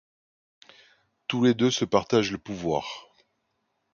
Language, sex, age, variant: French, male, 50-59, Français de métropole